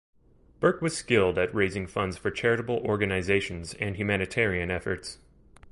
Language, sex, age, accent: English, male, 30-39, United States English